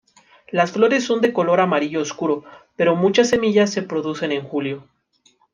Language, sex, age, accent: Spanish, male, 19-29, México